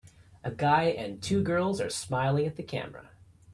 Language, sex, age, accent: English, male, 30-39, United States English